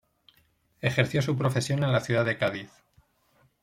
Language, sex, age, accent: Spanish, male, 40-49, España: Norte peninsular (Asturias, Castilla y León, Cantabria, País Vasco, Navarra, Aragón, La Rioja, Guadalajara, Cuenca)